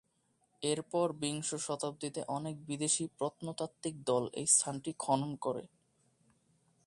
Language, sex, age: Bengali, male, 19-29